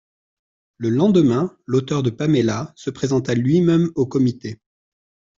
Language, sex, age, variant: French, male, 30-39, Français de métropole